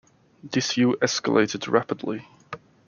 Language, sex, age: English, male, 30-39